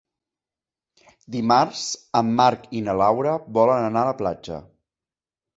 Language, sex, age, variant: Catalan, male, 30-39, Central